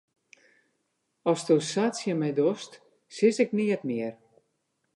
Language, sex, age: Western Frisian, female, 60-69